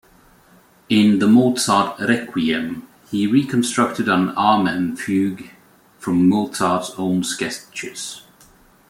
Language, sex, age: English, male, 40-49